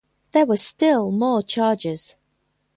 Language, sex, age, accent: English, female, 50-59, England English